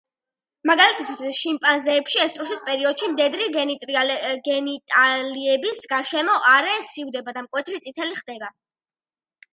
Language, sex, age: Georgian, female, 50-59